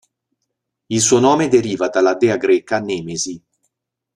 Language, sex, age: Italian, male, 30-39